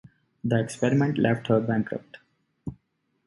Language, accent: English, India and South Asia (India, Pakistan, Sri Lanka)